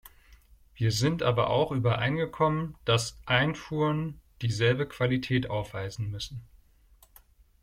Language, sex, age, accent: German, male, 19-29, Deutschland Deutsch